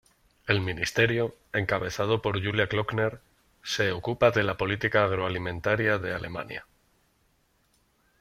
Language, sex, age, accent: Spanish, male, 30-39, España: Norte peninsular (Asturias, Castilla y León, Cantabria, País Vasco, Navarra, Aragón, La Rioja, Guadalajara, Cuenca)